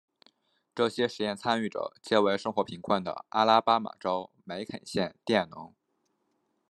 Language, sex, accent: Chinese, male, 出生地：河南省